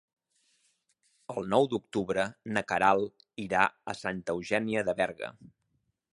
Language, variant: Catalan, Central